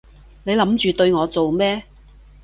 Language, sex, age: Cantonese, female, 40-49